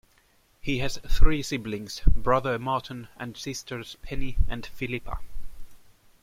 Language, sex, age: English, male, 19-29